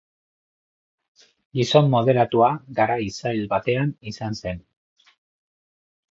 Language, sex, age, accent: Basque, male, 40-49, Mendebalekoa (Araba, Bizkaia, Gipuzkoako mendebaleko herri batzuk)